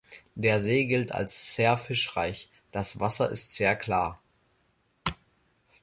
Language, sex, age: German, male, under 19